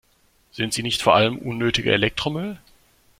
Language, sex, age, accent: German, male, 19-29, Deutschland Deutsch